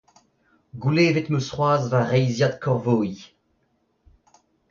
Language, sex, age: Breton, male, 30-39